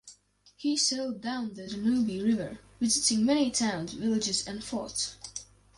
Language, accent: English, United States English